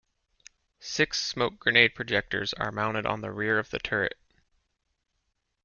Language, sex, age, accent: English, male, 40-49, United States English